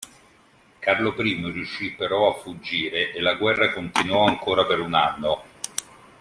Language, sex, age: Italian, male, 50-59